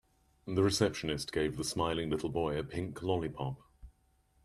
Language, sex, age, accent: English, male, 30-39, England English